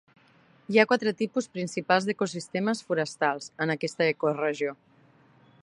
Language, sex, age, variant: Catalan, female, 19-29, Central